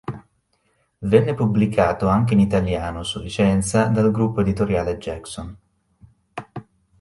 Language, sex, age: Italian, male, 19-29